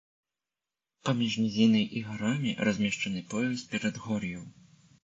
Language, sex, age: Belarusian, male, 19-29